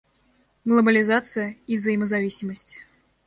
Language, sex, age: Russian, female, under 19